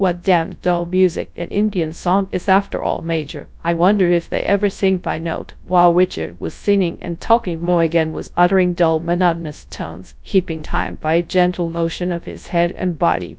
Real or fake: fake